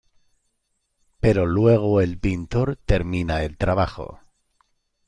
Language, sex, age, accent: Spanish, male, 50-59, España: Centro-Sur peninsular (Madrid, Toledo, Castilla-La Mancha)